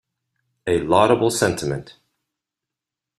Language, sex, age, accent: English, male, 30-39, United States English